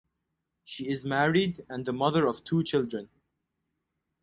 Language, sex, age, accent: English, male, 19-29, United States English